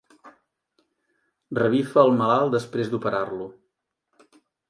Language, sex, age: Catalan, male, 40-49